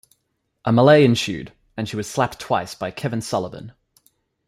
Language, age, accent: English, 19-29, Australian English